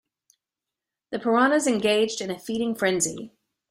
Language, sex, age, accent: English, female, 50-59, United States English